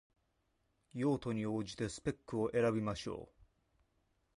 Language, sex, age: Japanese, male, 19-29